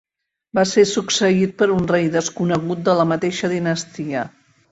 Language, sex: Catalan, female